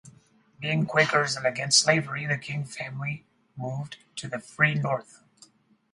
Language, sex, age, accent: English, male, 40-49, United States English